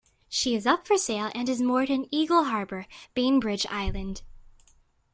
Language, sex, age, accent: English, female, under 19, United States English